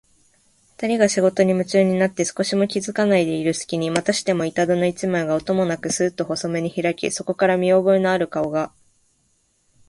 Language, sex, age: Japanese, female, 19-29